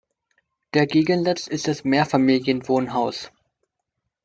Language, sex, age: German, male, under 19